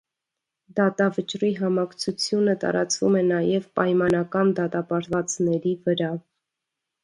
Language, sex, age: Armenian, female, 19-29